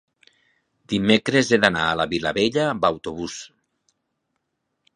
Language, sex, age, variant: Catalan, male, 50-59, Septentrional